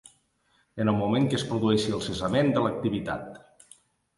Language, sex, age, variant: Catalan, male, 40-49, Nord-Occidental